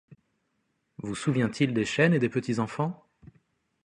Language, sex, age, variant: French, male, 30-39, Français de métropole